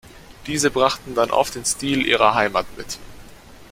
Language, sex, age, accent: German, male, under 19, Deutschland Deutsch